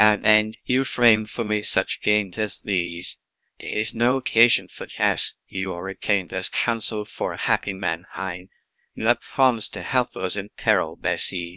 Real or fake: fake